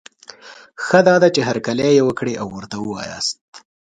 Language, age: Pashto, 30-39